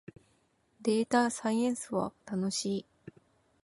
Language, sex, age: Japanese, female, 30-39